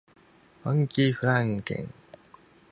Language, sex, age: Japanese, male, 19-29